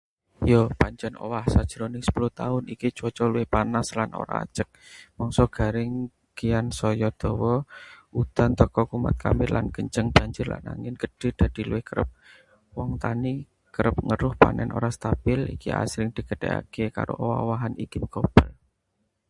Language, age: Javanese, 30-39